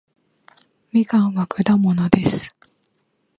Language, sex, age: Japanese, female, 19-29